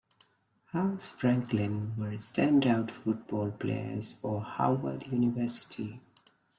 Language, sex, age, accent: English, male, 19-29, India and South Asia (India, Pakistan, Sri Lanka)